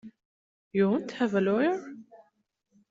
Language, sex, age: English, female, 19-29